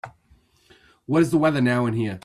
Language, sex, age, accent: English, male, 30-39, United States English